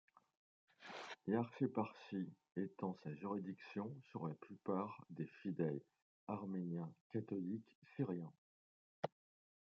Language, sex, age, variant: French, male, 40-49, Français de métropole